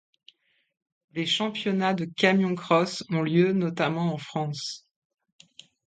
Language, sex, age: French, female, 40-49